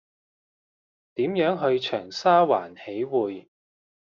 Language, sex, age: Cantonese, male, 30-39